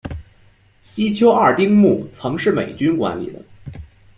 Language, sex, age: Chinese, male, under 19